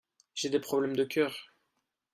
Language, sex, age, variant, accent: French, male, 19-29, Français d'Europe, Français de Belgique